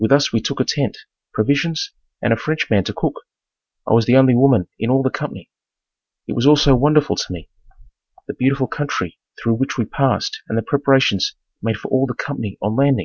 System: none